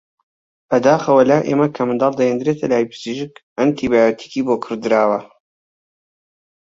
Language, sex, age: Central Kurdish, male, 19-29